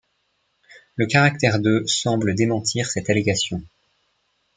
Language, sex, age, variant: French, male, 19-29, Français de métropole